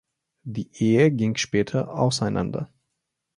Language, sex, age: German, male, 19-29